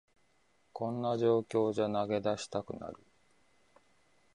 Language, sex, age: Japanese, male, 30-39